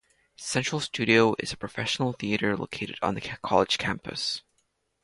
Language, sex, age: English, male, under 19